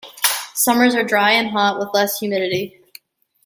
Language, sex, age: English, female, 19-29